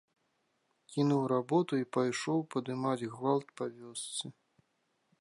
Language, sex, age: Belarusian, male, 40-49